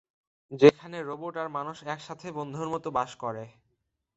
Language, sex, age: Bengali, male, 19-29